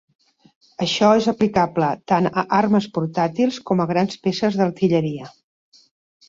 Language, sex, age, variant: Catalan, female, 60-69, Central